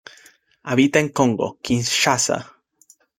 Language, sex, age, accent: Spanish, male, 30-39, Caribe: Cuba, Venezuela, Puerto Rico, República Dominicana, Panamá, Colombia caribeña, México caribeño, Costa del golfo de México